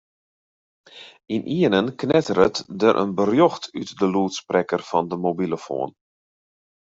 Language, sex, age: Western Frisian, male, 40-49